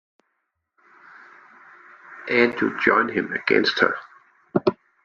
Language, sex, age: English, male, 40-49